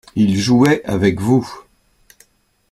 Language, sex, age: French, male, 60-69